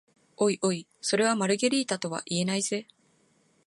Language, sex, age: Japanese, female, 19-29